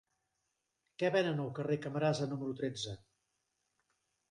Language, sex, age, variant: Catalan, male, 60-69, Central